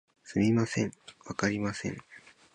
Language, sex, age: Japanese, male, under 19